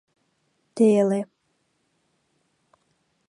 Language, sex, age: Mari, female, 19-29